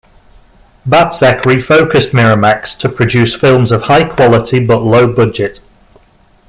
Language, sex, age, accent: English, male, 50-59, England English